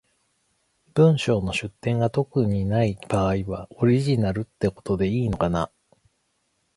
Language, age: Japanese, 40-49